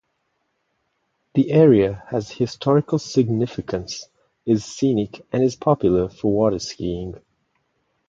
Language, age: English, 40-49